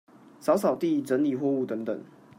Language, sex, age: Chinese, male, 19-29